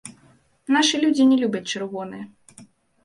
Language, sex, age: Belarusian, female, 19-29